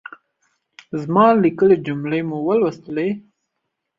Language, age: Pashto, under 19